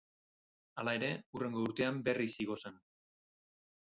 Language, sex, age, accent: Basque, male, 40-49, Mendebalekoa (Araba, Bizkaia, Gipuzkoako mendebaleko herri batzuk)